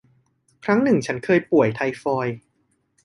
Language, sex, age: Thai, male, 30-39